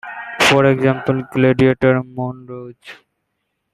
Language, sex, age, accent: English, male, 19-29, India and South Asia (India, Pakistan, Sri Lanka)